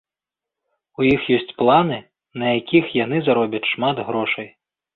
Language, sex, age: Belarusian, male, 30-39